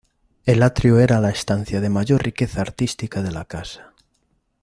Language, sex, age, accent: Spanish, male, 50-59, España: Norte peninsular (Asturias, Castilla y León, Cantabria, País Vasco, Navarra, Aragón, La Rioja, Guadalajara, Cuenca)